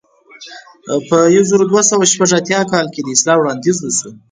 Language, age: Pashto, 19-29